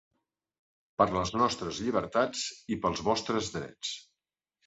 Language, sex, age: Catalan, male, 50-59